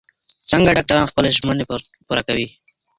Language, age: Pashto, 19-29